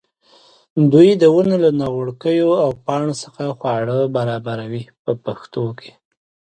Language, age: Pashto, 19-29